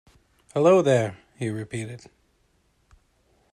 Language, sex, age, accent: English, male, 30-39, United States English